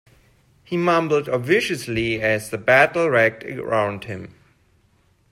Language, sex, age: English, male, 30-39